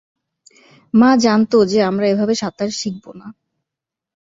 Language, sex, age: Bengali, female, 19-29